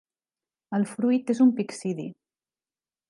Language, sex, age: Catalan, female, 50-59